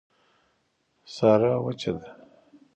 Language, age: Pashto, 40-49